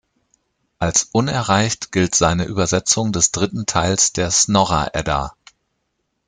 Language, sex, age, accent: German, male, 40-49, Deutschland Deutsch